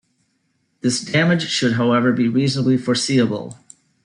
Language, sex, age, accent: English, male, 50-59, United States English